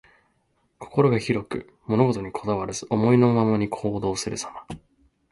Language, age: Japanese, 19-29